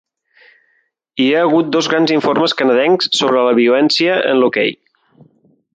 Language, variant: Catalan, Central